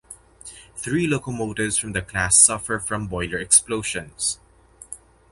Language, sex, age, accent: English, male, under 19, Filipino